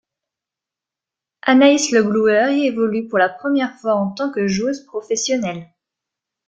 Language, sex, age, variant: French, female, 19-29, Français de métropole